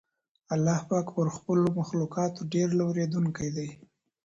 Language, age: Pashto, 30-39